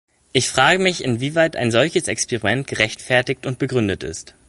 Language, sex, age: German, male, 19-29